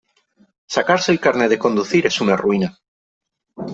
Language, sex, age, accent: Spanish, male, 19-29, España: Centro-Sur peninsular (Madrid, Toledo, Castilla-La Mancha)